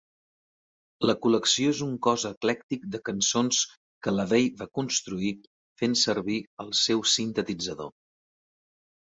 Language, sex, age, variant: Catalan, male, 50-59, Central